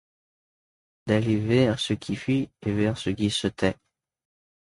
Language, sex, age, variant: French, male, under 19, Français de métropole